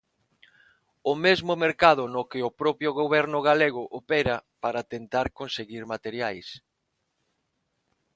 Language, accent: Galician, Normativo (estándar); Neofalante